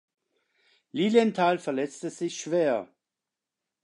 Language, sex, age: German, male, 50-59